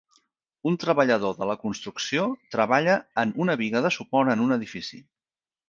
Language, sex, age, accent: Catalan, male, 40-49, Català central